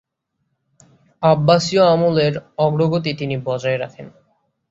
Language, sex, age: Bengali, male, 19-29